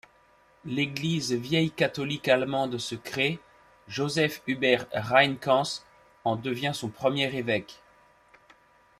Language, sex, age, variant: French, male, 40-49, Français de métropole